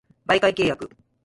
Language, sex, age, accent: Japanese, female, 40-49, 関西弁